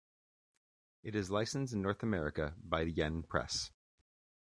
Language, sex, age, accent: English, male, 30-39, United States English